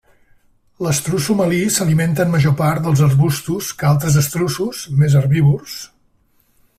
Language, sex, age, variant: Catalan, male, 60-69, Central